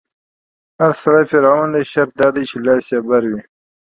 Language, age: Pashto, 19-29